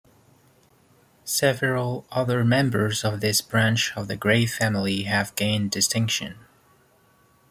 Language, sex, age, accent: English, male, 30-39, United States English